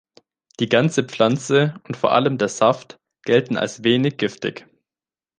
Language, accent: German, Deutschland Deutsch